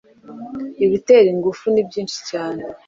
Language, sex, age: Kinyarwanda, female, 19-29